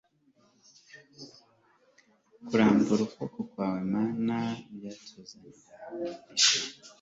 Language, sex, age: Kinyarwanda, male, 40-49